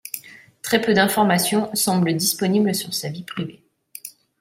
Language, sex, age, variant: French, female, 30-39, Français de métropole